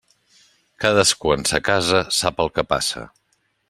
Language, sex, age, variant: Catalan, male, 60-69, Central